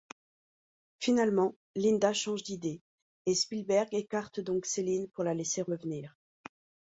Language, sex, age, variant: French, female, 40-49, Français de métropole